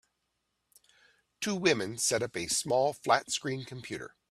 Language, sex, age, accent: English, male, 50-59, United States English